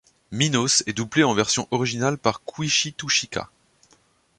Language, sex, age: French, male, 30-39